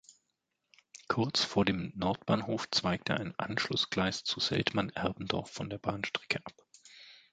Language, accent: German, Deutschland Deutsch